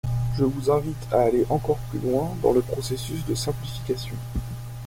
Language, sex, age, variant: French, male, 19-29, Français de métropole